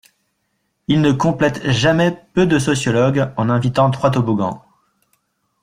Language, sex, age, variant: French, male, 40-49, Français de métropole